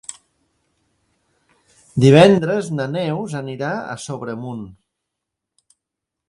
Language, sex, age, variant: Catalan, male, 50-59, Central